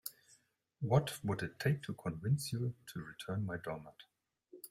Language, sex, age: English, male, 40-49